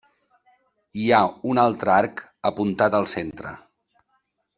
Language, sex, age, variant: Catalan, male, 50-59, Central